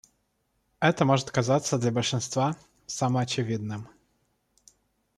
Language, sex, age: Russian, male, 30-39